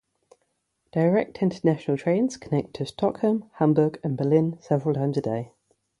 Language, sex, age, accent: English, female, 30-39, England English; yorkshire